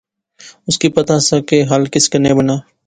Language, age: Pahari-Potwari, 19-29